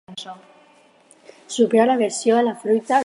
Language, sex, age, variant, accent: Catalan, female, under 19, Alacantí, valencià